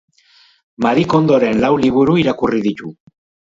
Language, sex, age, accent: Basque, male, 60-69, Mendebalekoa (Araba, Bizkaia, Gipuzkoako mendebaleko herri batzuk)